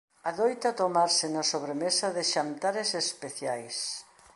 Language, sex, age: Galician, female, 60-69